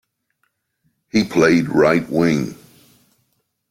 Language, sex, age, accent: English, male, 60-69, United States English